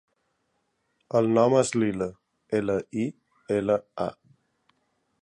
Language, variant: Catalan, Balear